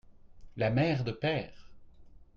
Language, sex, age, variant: French, male, 30-39, Français de métropole